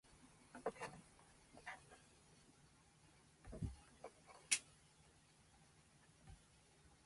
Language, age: Japanese, 19-29